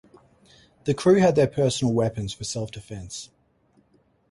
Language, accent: English, Australian English